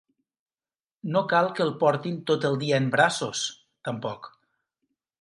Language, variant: Catalan, Nord-Occidental